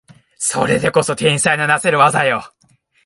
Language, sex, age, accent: Japanese, male, 19-29, 標準語